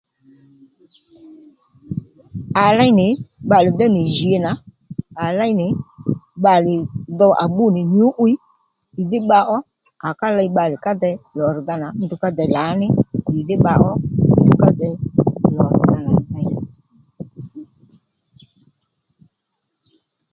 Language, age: Lendu, 40-49